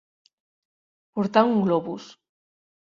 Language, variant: Catalan, Central